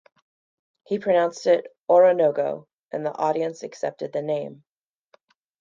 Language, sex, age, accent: English, female, 30-39, United States English